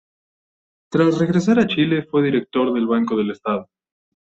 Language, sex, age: Spanish, male, 19-29